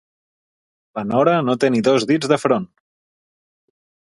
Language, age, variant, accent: Catalan, 30-39, Central, central